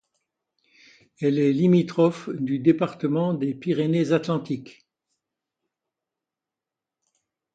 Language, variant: French, Français de métropole